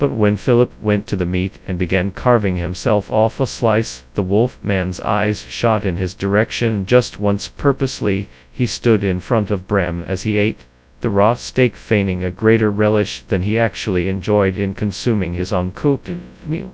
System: TTS, FastPitch